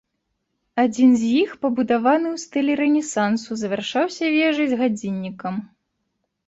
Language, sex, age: Belarusian, female, 19-29